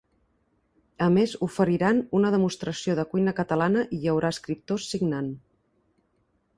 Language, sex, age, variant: Catalan, female, 40-49, Central